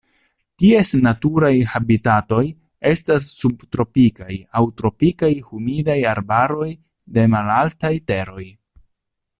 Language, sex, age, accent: Esperanto, male, 30-39, Internacia